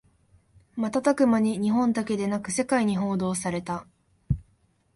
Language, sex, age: Japanese, female, 19-29